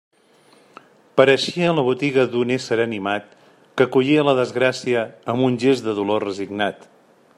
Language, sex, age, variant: Catalan, male, 40-49, Central